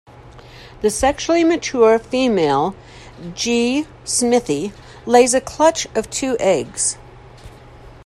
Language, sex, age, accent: English, female, 60-69, United States English